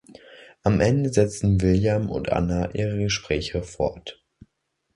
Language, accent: German, Deutschland Deutsch